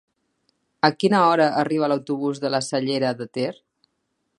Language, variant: Catalan, Central